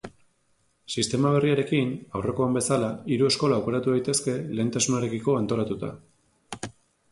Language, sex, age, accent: Basque, male, 30-39, Erdialdekoa edo Nafarra (Gipuzkoa, Nafarroa)